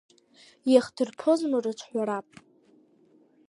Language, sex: Abkhazian, female